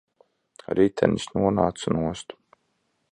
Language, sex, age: Latvian, male, 30-39